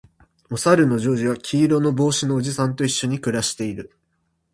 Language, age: Japanese, 19-29